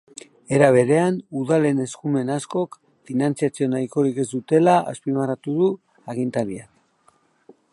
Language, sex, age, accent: Basque, male, 50-59, Mendebalekoa (Araba, Bizkaia, Gipuzkoako mendebaleko herri batzuk)